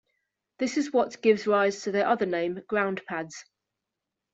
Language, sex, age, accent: English, female, 40-49, England English